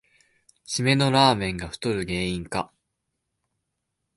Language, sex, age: Japanese, male, 19-29